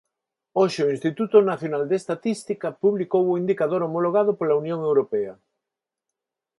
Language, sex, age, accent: Galician, male, 50-59, Neofalante